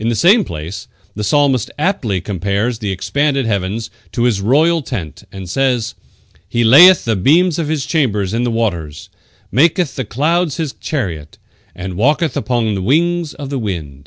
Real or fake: real